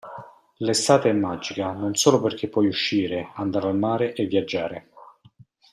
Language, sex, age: Italian, male, 40-49